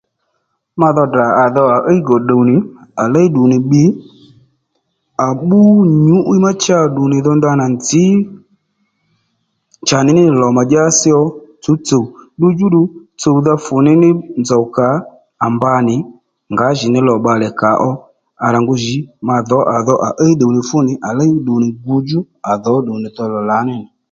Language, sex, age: Lendu, male, 30-39